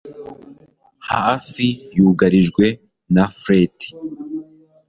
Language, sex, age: Kinyarwanda, male, 19-29